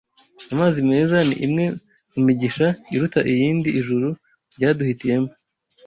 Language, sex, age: Kinyarwanda, male, 19-29